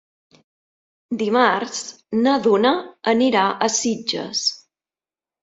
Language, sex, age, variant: Catalan, female, 40-49, Central